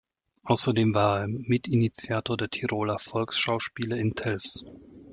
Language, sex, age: German, male, 30-39